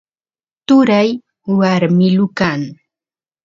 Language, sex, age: Santiago del Estero Quichua, female, 30-39